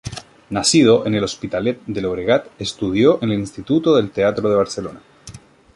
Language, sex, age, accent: Spanish, male, 19-29, Chileno: Chile, Cuyo